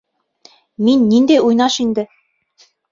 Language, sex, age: Bashkir, female, 19-29